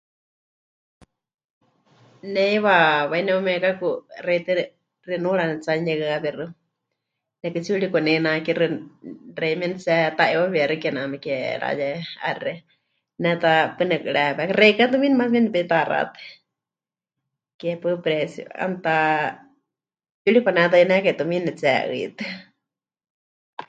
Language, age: Huichol, 30-39